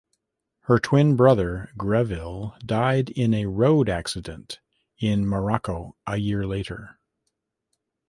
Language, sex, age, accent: English, male, 50-59, Canadian English